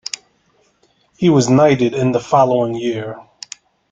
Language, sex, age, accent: English, male, 30-39, United States English